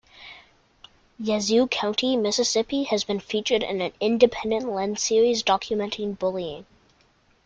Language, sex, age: English, male, under 19